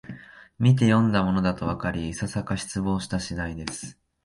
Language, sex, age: Japanese, male, 19-29